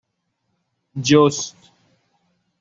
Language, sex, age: Persian, male, 19-29